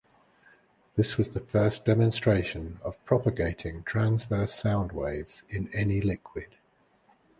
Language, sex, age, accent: English, male, 60-69, England English